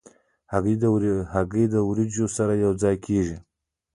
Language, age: Pashto, under 19